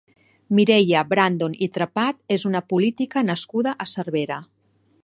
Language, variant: Catalan, Nord-Occidental